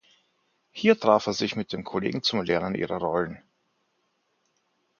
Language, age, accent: German, 50-59, Österreichisches Deutsch